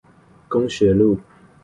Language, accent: Chinese, 出生地：新北市